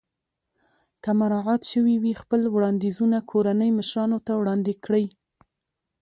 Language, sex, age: Pashto, female, 19-29